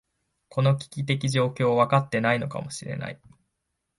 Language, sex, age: Japanese, male, 19-29